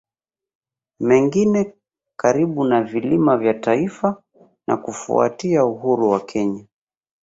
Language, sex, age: Swahili, male, 30-39